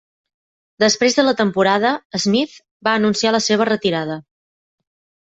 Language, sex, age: Catalan, female, 30-39